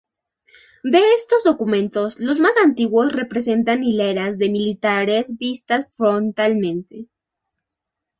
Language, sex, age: Spanish, female, 19-29